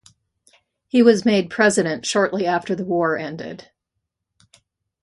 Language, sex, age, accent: English, female, 60-69, United States English